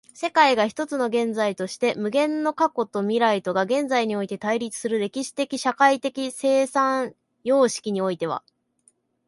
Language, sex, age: Japanese, male, 19-29